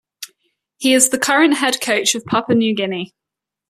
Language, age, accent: English, 19-29, England English